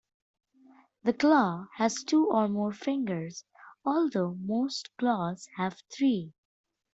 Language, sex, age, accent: English, female, under 19, India and South Asia (India, Pakistan, Sri Lanka)